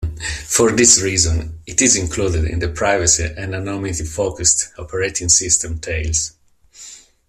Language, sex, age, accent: English, male, 50-59, England English